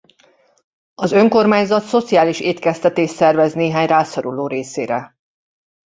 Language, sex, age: Hungarian, female, 40-49